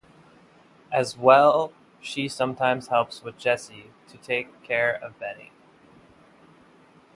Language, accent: English, United States English